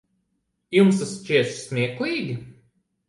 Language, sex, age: Latvian, male, 30-39